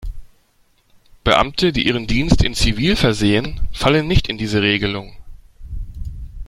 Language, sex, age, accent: German, male, 30-39, Deutschland Deutsch